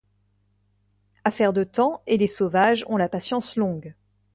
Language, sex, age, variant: French, female, 19-29, Français de métropole